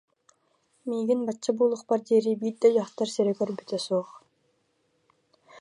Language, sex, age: Yakut, female, 19-29